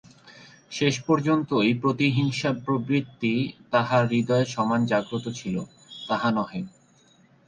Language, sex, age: Bengali, male, 19-29